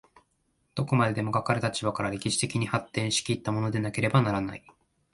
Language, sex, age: Japanese, male, 19-29